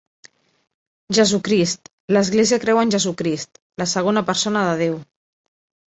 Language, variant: Catalan, Central